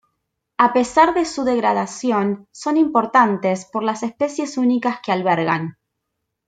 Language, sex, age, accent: Spanish, female, 19-29, Rioplatense: Argentina, Uruguay, este de Bolivia, Paraguay